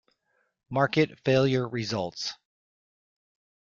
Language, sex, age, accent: English, male, 50-59, United States English